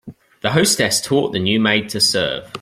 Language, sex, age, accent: English, male, 30-39, England English